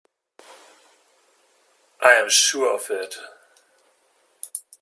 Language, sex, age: English, male, 30-39